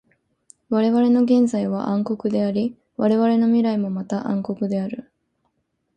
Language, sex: Japanese, female